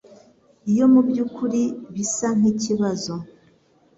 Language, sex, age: Kinyarwanda, female, 40-49